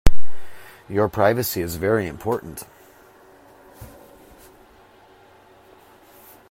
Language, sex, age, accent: English, male, 40-49, United States English